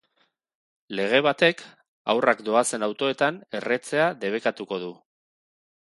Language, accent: Basque, Erdialdekoa edo Nafarra (Gipuzkoa, Nafarroa)